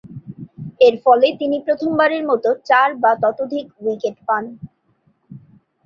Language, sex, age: Bengali, female, 19-29